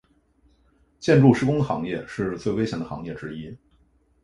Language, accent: Chinese, 出生地：北京市